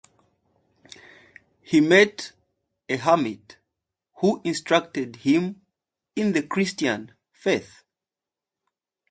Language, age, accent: English, 19-29, United States English; England English